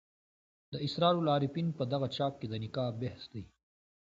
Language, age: Pashto, 19-29